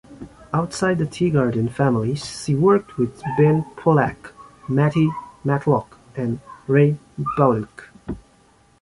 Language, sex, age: English, male, 19-29